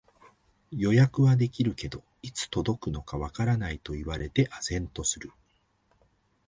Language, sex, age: Japanese, male, 50-59